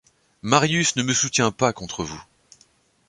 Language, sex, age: French, male, 30-39